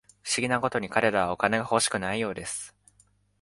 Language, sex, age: Japanese, male, 19-29